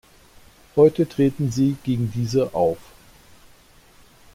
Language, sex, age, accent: German, male, 40-49, Deutschland Deutsch